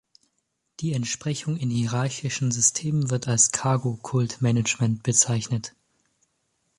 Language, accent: German, Deutschland Deutsch